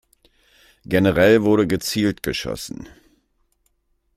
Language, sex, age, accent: German, male, 60-69, Deutschland Deutsch